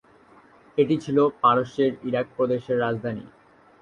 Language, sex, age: Bengali, male, under 19